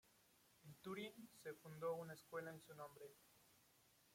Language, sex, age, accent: Spanish, male, 19-29, México